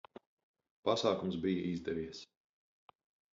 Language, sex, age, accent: Latvian, male, 50-59, Vidus dialekts